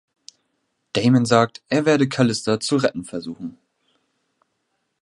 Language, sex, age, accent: German, male, 19-29, Deutschland Deutsch